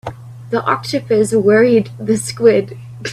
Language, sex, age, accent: English, female, under 19, Southern African (South Africa, Zimbabwe, Namibia)